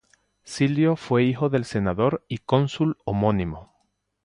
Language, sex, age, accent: Spanish, male, 40-49, Caribe: Cuba, Venezuela, Puerto Rico, República Dominicana, Panamá, Colombia caribeña, México caribeño, Costa del golfo de México